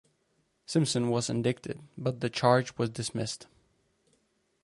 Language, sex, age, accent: English, male, 19-29, United States English